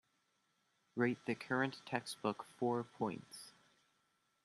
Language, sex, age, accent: English, male, under 19, United States English